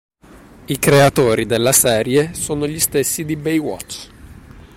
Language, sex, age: Italian, male, 19-29